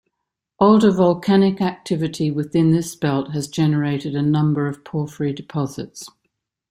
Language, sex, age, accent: English, female, 60-69, Australian English